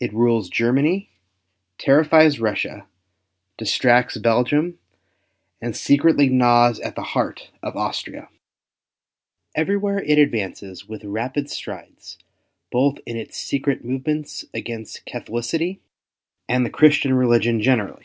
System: none